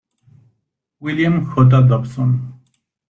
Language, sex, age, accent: Spanish, male, 30-39, México